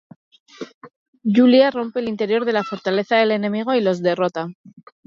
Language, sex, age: Spanish, female, 40-49